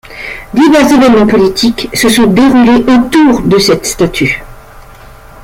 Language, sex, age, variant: French, female, 50-59, Français de métropole